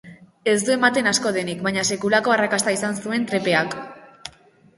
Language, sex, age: Basque, female, under 19